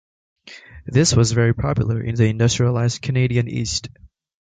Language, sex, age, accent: English, male, 19-29, United States English